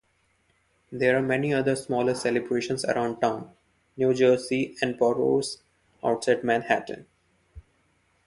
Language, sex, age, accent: English, male, 19-29, India and South Asia (India, Pakistan, Sri Lanka)